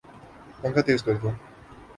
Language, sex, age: Urdu, male, 19-29